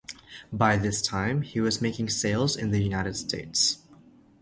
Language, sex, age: English, male, under 19